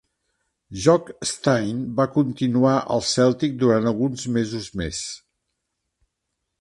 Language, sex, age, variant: Catalan, male, 70-79, Central